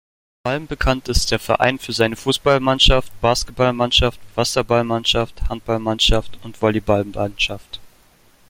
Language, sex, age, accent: German, male, 19-29, Deutschland Deutsch